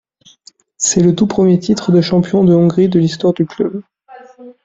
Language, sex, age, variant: French, male, 19-29, Français de métropole